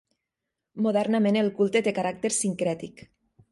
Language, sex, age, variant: Catalan, female, 30-39, Nord-Occidental